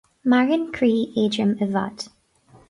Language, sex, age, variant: Irish, female, 19-29, Gaeilge na Mumhan